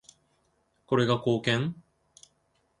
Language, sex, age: Japanese, male, 19-29